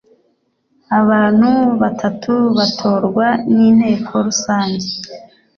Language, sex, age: Kinyarwanda, female, 40-49